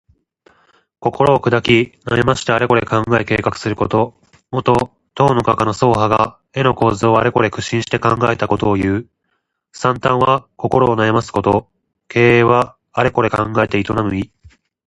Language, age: Japanese, 19-29